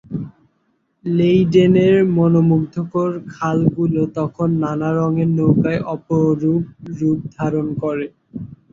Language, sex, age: Bengali, male, under 19